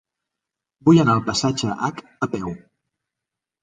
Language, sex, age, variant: Catalan, male, 40-49, Central